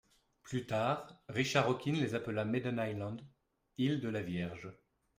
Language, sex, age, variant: French, male, 30-39, Français de métropole